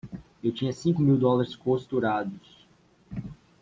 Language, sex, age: Portuguese, male, 19-29